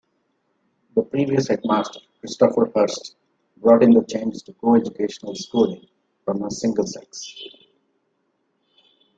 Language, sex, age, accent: English, male, 60-69, India and South Asia (India, Pakistan, Sri Lanka)